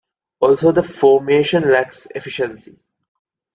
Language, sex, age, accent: English, male, 19-29, United States English